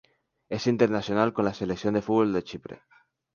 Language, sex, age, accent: Spanish, male, 19-29, España: Islas Canarias